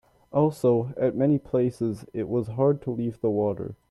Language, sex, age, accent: English, male, under 19, Canadian English